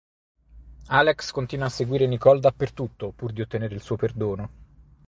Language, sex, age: Italian, male, 30-39